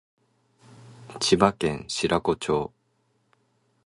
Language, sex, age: Japanese, male, 19-29